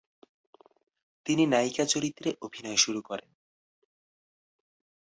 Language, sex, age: Bengali, male, under 19